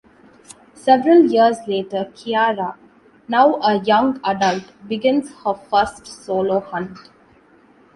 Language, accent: English, India and South Asia (India, Pakistan, Sri Lanka)